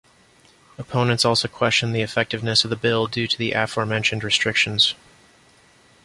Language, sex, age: English, male, 19-29